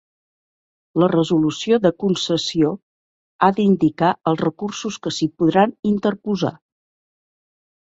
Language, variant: Catalan, Central